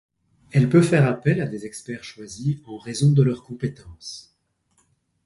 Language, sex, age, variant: French, male, 60-69, Français de métropole